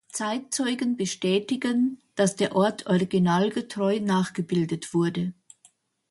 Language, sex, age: German, female, 60-69